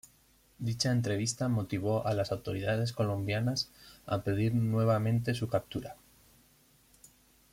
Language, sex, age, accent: Spanish, male, 30-39, España: Norte peninsular (Asturias, Castilla y León, Cantabria, País Vasco, Navarra, Aragón, La Rioja, Guadalajara, Cuenca)